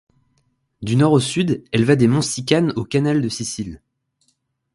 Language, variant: French, Français de métropole